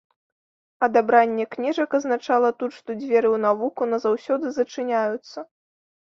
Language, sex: Belarusian, female